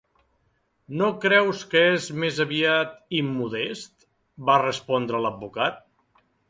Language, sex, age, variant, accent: Catalan, male, 60-69, Central, central